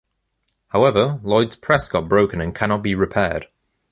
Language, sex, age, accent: English, male, under 19, England English